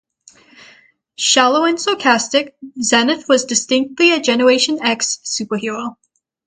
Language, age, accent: English, under 19, United States English